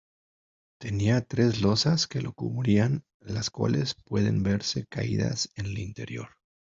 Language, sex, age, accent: Spanish, male, 40-49, México